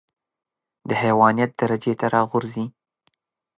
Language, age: Pashto, 19-29